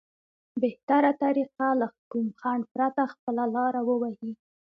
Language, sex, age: Pashto, female, 19-29